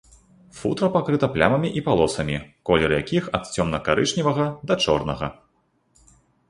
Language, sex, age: Belarusian, male, 30-39